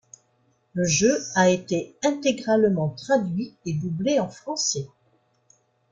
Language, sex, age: French, female, 60-69